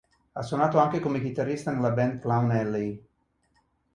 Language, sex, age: Italian, male, 50-59